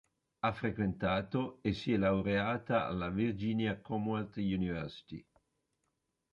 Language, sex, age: Italian, female, 60-69